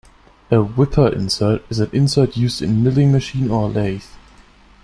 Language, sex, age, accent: English, male, under 19, England English